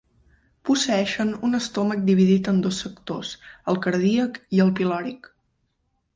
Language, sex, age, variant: Catalan, female, 19-29, Central